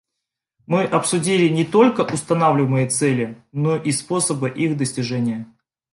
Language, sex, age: Russian, male, 19-29